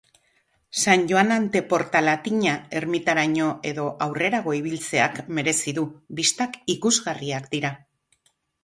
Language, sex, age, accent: Basque, female, 60-69, Mendebalekoa (Araba, Bizkaia, Gipuzkoako mendebaleko herri batzuk)